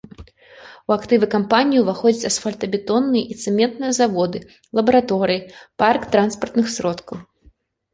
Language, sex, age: Belarusian, female, 19-29